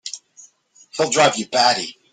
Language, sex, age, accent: English, male, 40-49, United States English